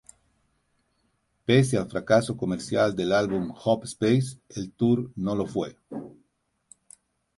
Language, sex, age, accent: Spanish, male, 40-49, Andino-Pacífico: Colombia, Perú, Ecuador, oeste de Bolivia y Venezuela andina